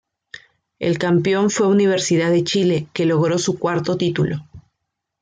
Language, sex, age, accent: Spanish, female, 19-29, Andino-Pacífico: Colombia, Perú, Ecuador, oeste de Bolivia y Venezuela andina